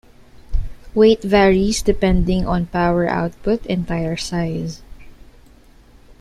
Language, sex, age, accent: English, female, 19-29, Filipino